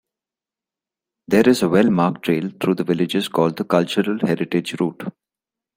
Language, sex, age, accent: English, male, 30-39, India and South Asia (India, Pakistan, Sri Lanka)